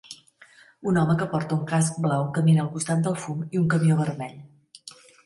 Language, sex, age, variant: Catalan, female, 50-59, Central